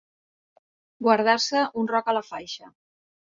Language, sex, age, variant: Catalan, female, 50-59, Central